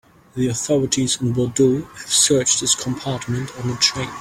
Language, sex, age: English, male, 19-29